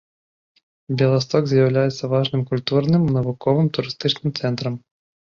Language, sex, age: Belarusian, male, 19-29